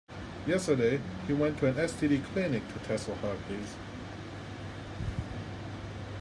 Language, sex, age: English, male, 30-39